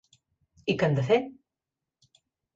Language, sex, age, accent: Catalan, female, 40-49, mallorquí